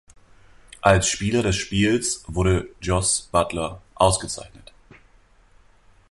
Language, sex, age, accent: German, male, 40-49, Deutschland Deutsch